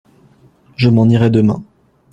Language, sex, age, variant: French, male, 19-29, Français de métropole